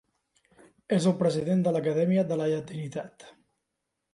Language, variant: Catalan, Central